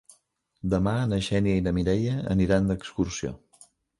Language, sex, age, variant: Catalan, male, 50-59, Central